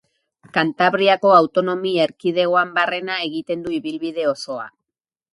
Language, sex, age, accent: Basque, female, 50-59, Erdialdekoa edo Nafarra (Gipuzkoa, Nafarroa)